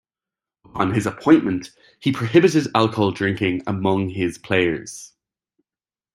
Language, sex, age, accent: English, male, 19-29, Irish English